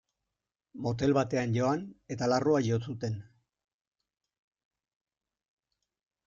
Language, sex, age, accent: Basque, male, 50-59, Erdialdekoa edo Nafarra (Gipuzkoa, Nafarroa)